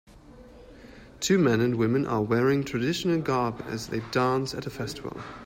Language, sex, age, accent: English, male, 30-39, England English